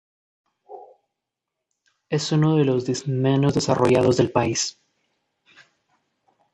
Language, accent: Spanish, América central